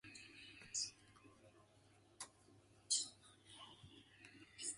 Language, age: English, 19-29